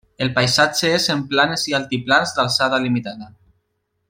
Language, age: Catalan, 19-29